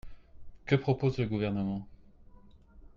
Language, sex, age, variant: French, male, 30-39, Français de métropole